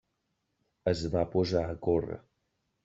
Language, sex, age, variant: Catalan, male, 40-49, Balear